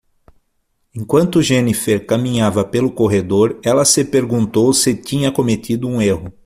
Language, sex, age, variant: Portuguese, male, 40-49, Portuguese (Brasil)